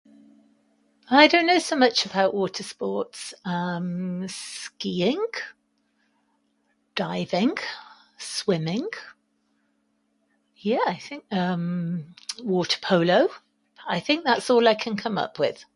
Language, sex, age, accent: English, female, 60-69, England English